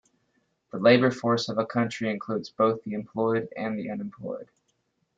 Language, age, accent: English, 30-39, United States English